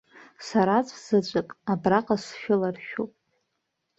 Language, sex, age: Abkhazian, female, 19-29